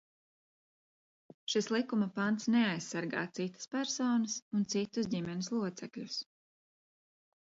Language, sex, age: Latvian, female, 40-49